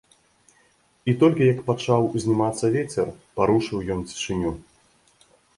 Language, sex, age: Belarusian, male, 30-39